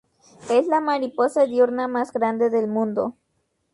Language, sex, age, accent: Spanish, female, 19-29, México